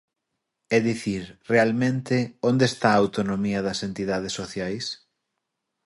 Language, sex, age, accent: Galician, male, 19-29, Oriental (común en zona oriental)